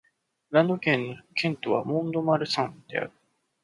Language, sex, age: Japanese, male, 30-39